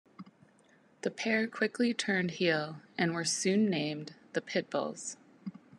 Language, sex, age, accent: English, female, 30-39, United States English